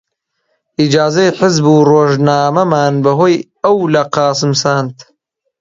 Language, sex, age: Central Kurdish, male, 19-29